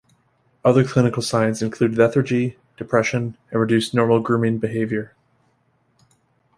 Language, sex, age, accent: English, male, 30-39, United States English